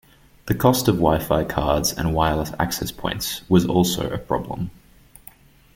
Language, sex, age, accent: English, male, 19-29, Australian English